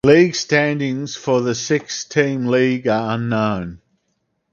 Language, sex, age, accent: English, male, 50-59, Australian English